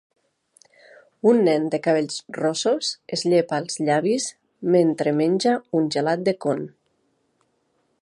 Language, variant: Catalan, Nord-Occidental